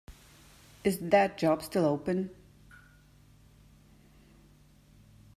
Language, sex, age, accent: English, male, 40-49, United States English